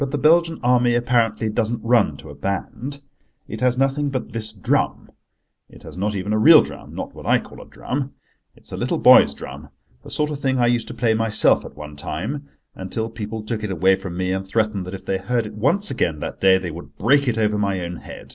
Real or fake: real